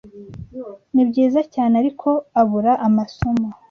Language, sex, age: Kinyarwanda, female, 19-29